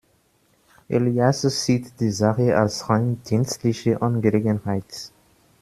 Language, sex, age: German, male, 19-29